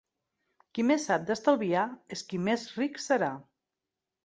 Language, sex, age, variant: Catalan, female, 40-49, Central